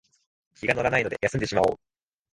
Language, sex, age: Japanese, male, 19-29